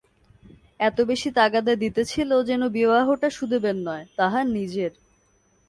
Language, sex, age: Bengali, female, 19-29